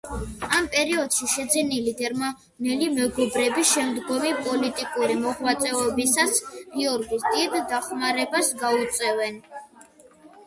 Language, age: Georgian, 30-39